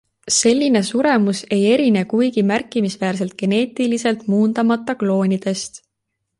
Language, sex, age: Estonian, female, 19-29